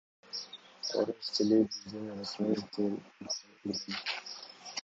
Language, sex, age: Kyrgyz, male, under 19